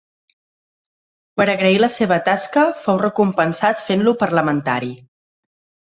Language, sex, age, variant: Catalan, female, 30-39, Central